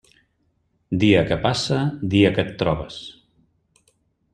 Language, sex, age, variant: Catalan, male, 50-59, Central